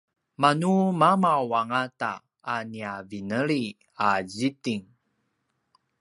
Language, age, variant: Paiwan, 30-39, pinayuanan a kinaikacedasan (東排灣語)